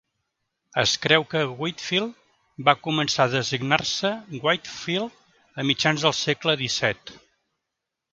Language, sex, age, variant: Catalan, male, 50-59, Central